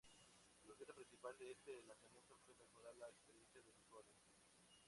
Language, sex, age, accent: Spanish, male, 19-29, México